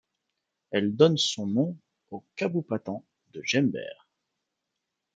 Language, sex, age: French, male, 30-39